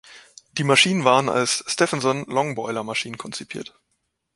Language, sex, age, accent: German, male, 19-29, Deutschland Deutsch